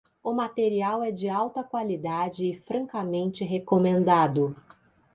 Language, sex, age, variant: Portuguese, female, 40-49, Portuguese (Brasil)